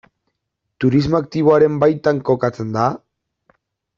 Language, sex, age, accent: Basque, male, 19-29, Mendebalekoa (Araba, Bizkaia, Gipuzkoako mendebaleko herri batzuk)